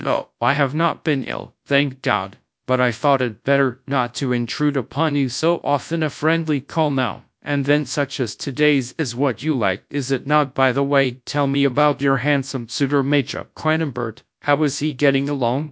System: TTS, GradTTS